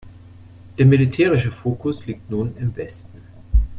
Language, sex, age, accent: German, male, 40-49, Deutschland Deutsch